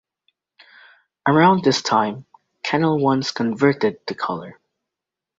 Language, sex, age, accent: English, male, under 19, England English